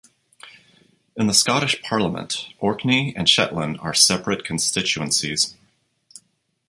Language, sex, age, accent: English, male, 40-49, United States English